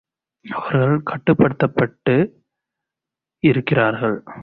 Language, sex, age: Tamil, male, 30-39